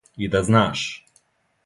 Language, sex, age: Serbian, male, 19-29